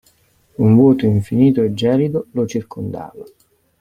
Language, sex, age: Italian, male, 40-49